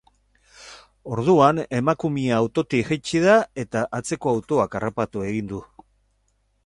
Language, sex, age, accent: Basque, male, 60-69, Mendebalekoa (Araba, Bizkaia, Gipuzkoako mendebaleko herri batzuk)